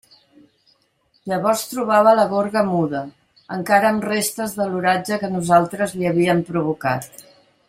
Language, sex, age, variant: Catalan, female, 60-69, Central